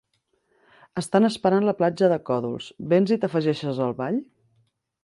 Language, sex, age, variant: Catalan, female, 30-39, Central